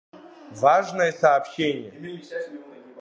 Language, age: Abkhazian, under 19